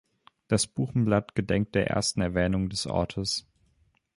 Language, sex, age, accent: German, male, under 19, Deutschland Deutsch